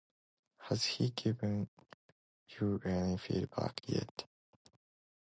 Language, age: English, 19-29